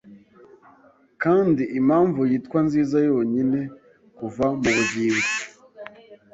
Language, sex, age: Kinyarwanda, male, 19-29